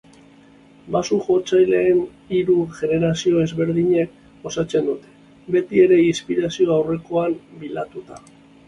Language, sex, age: Basque, male, 30-39